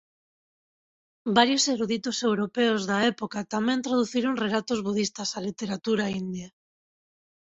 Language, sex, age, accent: Galician, female, 30-39, Oriental (común en zona oriental)